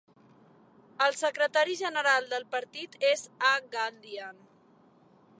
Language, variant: Catalan, Central